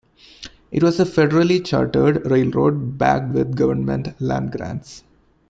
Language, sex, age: English, male, 19-29